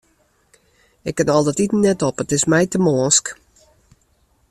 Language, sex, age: Western Frisian, female, 60-69